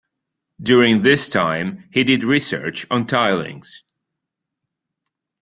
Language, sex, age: English, male, 19-29